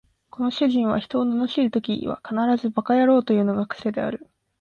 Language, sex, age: Japanese, female, under 19